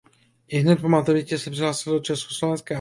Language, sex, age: Czech, male, 30-39